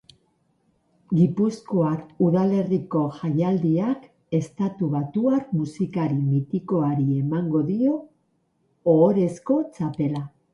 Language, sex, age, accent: Basque, female, 50-59, Mendebalekoa (Araba, Bizkaia, Gipuzkoako mendebaleko herri batzuk)